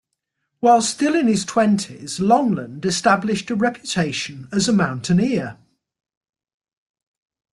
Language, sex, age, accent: English, male, 60-69, England English